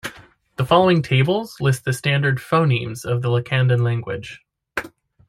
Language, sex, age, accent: English, male, 30-39, United States English